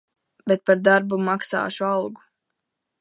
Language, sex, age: Latvian, female, under 19